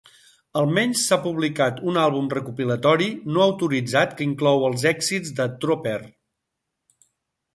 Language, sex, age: Catalan, male, 60-69